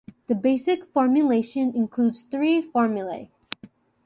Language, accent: English, United States English